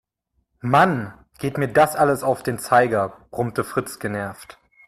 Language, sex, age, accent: German, male, 30-39, Deutschland Deutsch